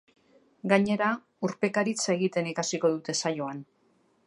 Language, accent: Basque, Mendebalekoa (Araba, Bizkaia, Gipuzkoako mendebaleko herri batzuk)